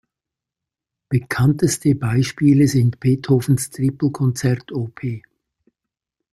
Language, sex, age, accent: German, male, 70-79, Schweizerdeutsch